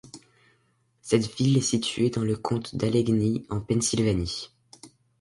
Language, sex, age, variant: French, male, under 19, Français de métropole